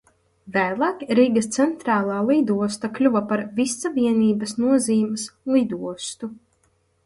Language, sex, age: Latvian, female, 19-29